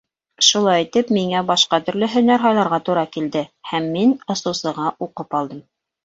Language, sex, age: Bashkir, female, 40-49